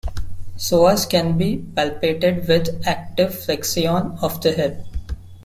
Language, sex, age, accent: English, male, 19-29, India and South Asia (India, Pakistan, Sri Lanka)